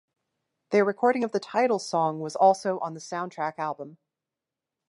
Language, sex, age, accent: English, female, 30-39, United States English